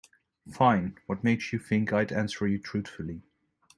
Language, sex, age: English, male, 30-39